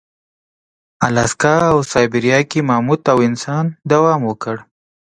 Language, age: Pashto, 19-29